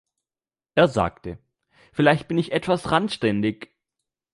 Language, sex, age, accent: German, male, under 19, Deutschland Deutsch